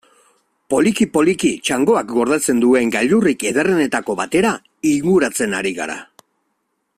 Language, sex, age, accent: Basque, male, 40-49, Mendebalekoa (Araba, Bizkaia, Gipuzkoako mendebaleko herri batzuk)